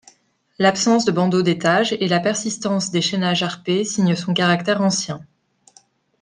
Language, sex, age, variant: French, female, 30-39, Français de métropole